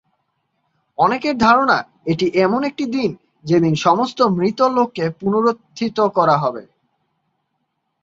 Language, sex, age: Bengali, male, 19-29